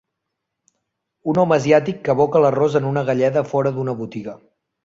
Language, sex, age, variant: Catalan, male, 19-29, Central